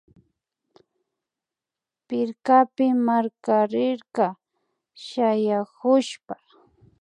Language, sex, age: Imbabura Highland Quichua, female, under 19